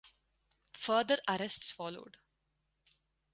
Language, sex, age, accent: English, female, 19-29, India and South Asia (India, Pakistan, Sri Lanka)